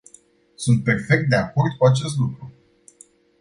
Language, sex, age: Romanian, male, 19-29